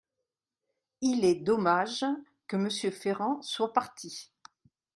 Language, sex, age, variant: French, female, 60-69, Français de métropole